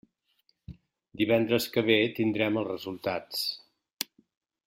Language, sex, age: Catalan, male, 60-69